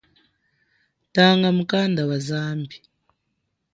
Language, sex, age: Chokwe, female, 19-29